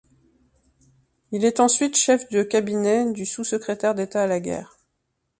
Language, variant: French, Français de métropole